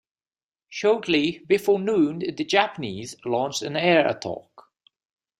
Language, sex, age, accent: English, male, 30-39, United States English